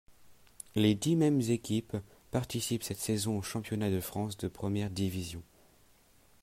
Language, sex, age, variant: French, male, under 19, Français de métropole